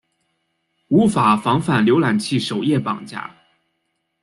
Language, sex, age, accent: Chinese, male, 30-39, 出生地：北京市